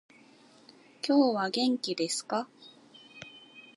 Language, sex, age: Japanese, female, 19-29